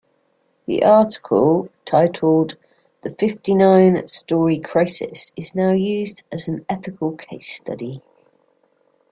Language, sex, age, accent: English, female, 40-49, England English